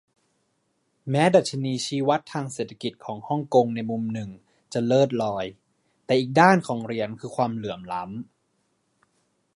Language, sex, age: Thai, male, 19-29